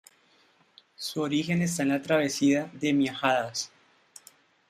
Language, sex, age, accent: Spanish, male, 30-39, Andino-Pacífico: Colombia, Perú, Ecuador, oeste de Bolivia y Venezuela andina